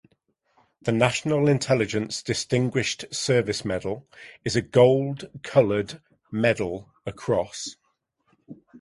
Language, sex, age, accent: English, male, 40-49, England English